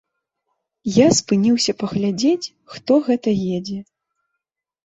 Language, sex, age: Belarusian, female, 19-29